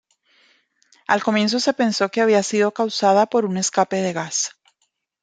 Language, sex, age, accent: Spanish, female, 40-49, Andino-Pacífico: Colombia, Perú, Ecuador, oeste de Bolivia y Venezuela andina